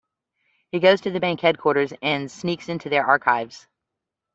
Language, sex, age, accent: English, female, 50-59, United States English